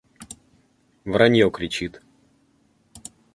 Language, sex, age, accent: Russian, male, under 19, Русский